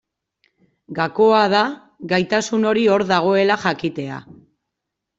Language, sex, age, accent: Basque, female, 30-39, Erdialdekoa edo Nafarra (Gipuzkoa, Nafarroa)